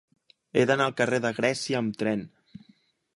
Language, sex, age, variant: Catalan, male, 19-29, Central